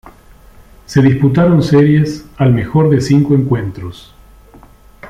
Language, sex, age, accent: Spanish, male, 50-59, Rioplatense: Argentina, Uruguay, este de Bolivia, Paraguay